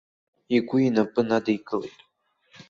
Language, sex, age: Abkhazian, male, under 19